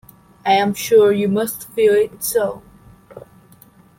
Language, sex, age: English, male, under 19